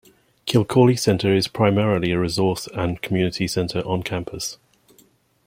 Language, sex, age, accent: English, male, 50-59, England English